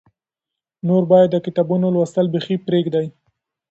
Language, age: Pashto, 30-39